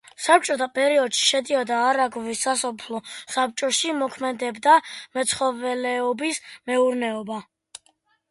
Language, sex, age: Georgian, female, 40-49